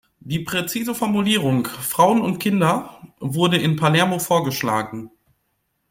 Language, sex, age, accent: German, male, 19-29, Deutschland Deutsch